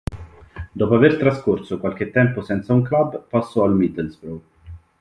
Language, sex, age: Italian, male, 30-39